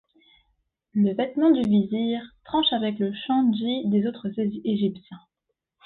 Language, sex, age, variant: French, female, 19-29, Français de métropole